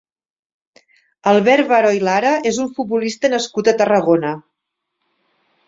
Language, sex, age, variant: Catalan, female, 50-59, Septentrional